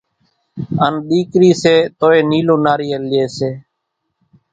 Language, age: Kachi Koli, 19-29